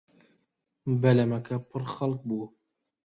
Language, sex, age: Central Kurdish, male, 30-39